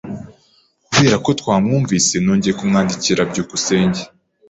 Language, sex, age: Kinyarwanda, female, 19-29